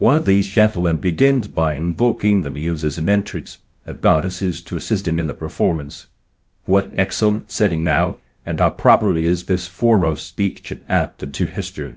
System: TTS, VITS